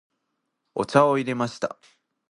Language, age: Japanese, under 19